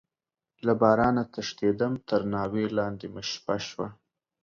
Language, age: Pashto, 30-39